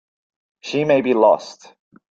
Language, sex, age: English, male, 30-39